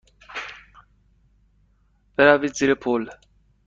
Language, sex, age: Persian, male, 19-29